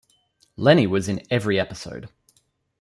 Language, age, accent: English, 19-29, Australian English